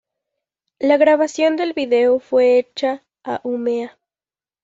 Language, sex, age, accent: Spanish, female, 19-29, México